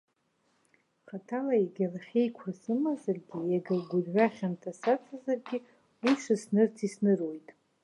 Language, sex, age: Abkhazian, female, 50-59